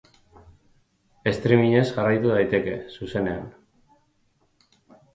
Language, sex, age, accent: Basque, male, 40-49, Mendebalekoa (Araba, Bizkaia, Gipuzkoako mendebaleko herri batzuk)